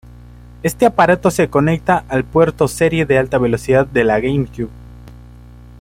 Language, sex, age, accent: Spanish, male, 19-29, Andino-Pacífico: Colombia, Perú, Ecuador, oeste de Bolivia y Venezuela andina